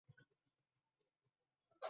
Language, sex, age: Uzbek, male, 19-29